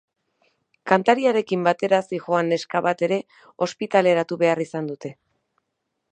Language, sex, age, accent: Basque, female, 30-39, Erdialdekoa edo Nafarra (Gipuzkoa, Nafarroa)